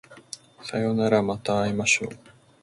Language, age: Japanese, 19-29